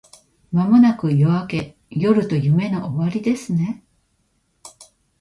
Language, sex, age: Japanese, female, 50-59